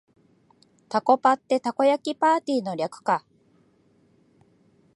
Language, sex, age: Japanese, female, 40-49